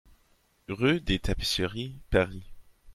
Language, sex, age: French, male, 19-29